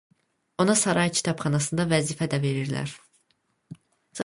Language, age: Azerbaijani, under 19